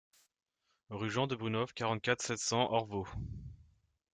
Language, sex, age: French, male, 19-29